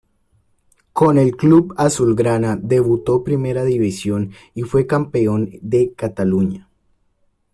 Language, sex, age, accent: Spanish, male, 19-29, Andino-Pacífico: Colombia, Perú, Ecuador, oeste de Bolivia y Venezuela andina